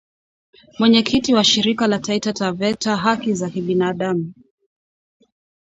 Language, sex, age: Swahili, female, 30-39